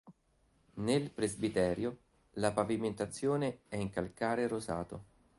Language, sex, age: Italian, male, 40-49